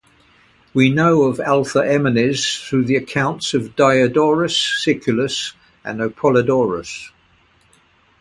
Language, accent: English, England English